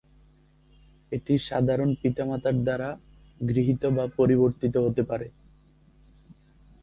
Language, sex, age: Bengali, male, 19-29